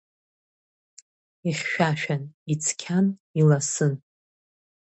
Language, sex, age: Abkhazian, female, 30-39